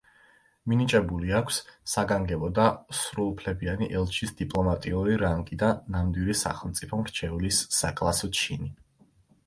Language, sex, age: Georgian, male, 19-29